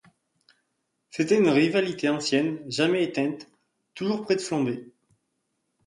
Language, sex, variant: French, male, Français de métropole